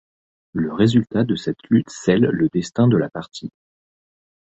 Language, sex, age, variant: French, male, 19-29, Français de métropole